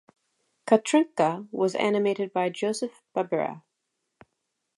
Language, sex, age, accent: English, female, 30-39, United States English